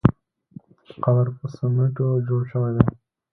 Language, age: Pashto, 19-29